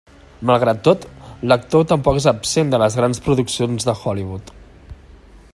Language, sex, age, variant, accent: Catalan, male, 40-49, Central, central